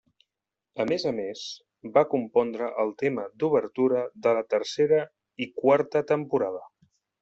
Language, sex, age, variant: Catalan, male, 40-49, Central